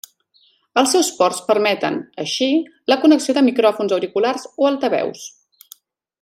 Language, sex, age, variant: Catalan, female, 30-39, Central